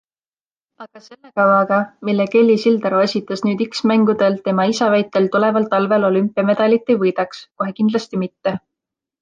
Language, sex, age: Estonian, female, 19-29